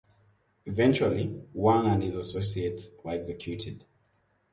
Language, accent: English, Kenyan